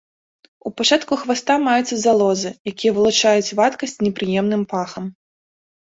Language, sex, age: Belarusian, female, 30-39